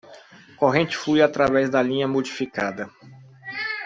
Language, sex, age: Portuguese, male, 19-29